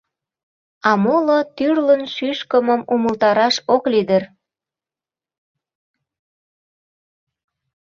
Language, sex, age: Mari, female, 19-29